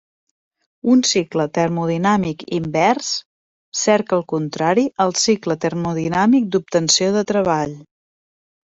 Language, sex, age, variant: Catalan, female, 40-49, Central